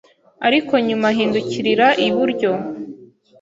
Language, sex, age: Kinyarwanda, female, 19-29